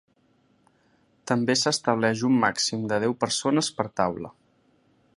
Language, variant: Catalan, Central